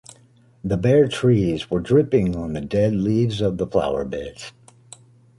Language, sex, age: English, male, 50-59